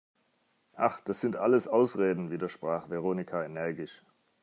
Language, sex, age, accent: German, male, 40-49, Deutschland Deutsch